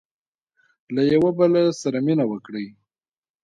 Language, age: Pashto, 30-39